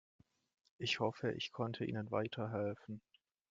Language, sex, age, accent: German, male, 19-29, Deutschland Deutsch